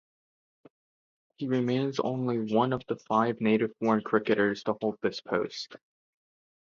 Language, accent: English, United States English